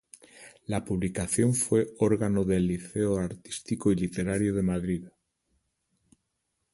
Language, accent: Spanish, España: Centro-Sur peninsular (Madrid, Toledo, Castilla-La Mancha)